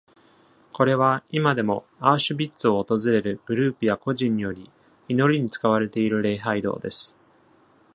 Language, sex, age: Japanese, male, 30-39